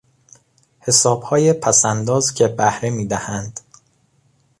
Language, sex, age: Persian, male, 19-29